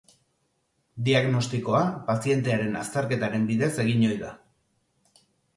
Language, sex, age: Basque, male, 40-49